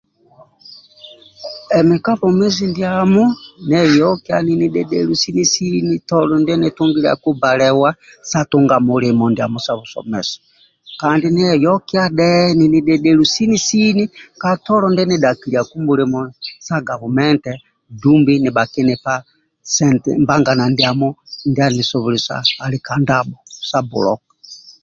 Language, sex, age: Amba (Uganda), male, 60-69